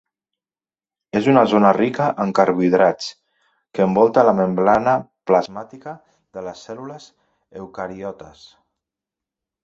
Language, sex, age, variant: Catalan, male, 40-49, Central